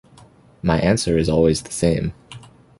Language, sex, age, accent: English, male, 19-29, Canadian English